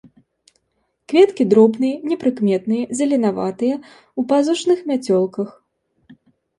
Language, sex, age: Belarusian, female, 19-29